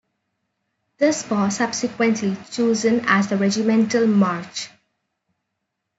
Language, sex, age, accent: English, female, 19-29, India and South Asia (India, Pakistan, Sri Lanka)